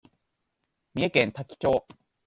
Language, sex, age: Japanese, male, 19-29